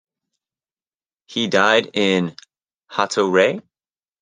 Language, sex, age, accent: English, male, 30-39, United States English